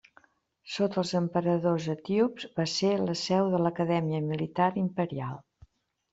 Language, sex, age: Catalan, female, 60-69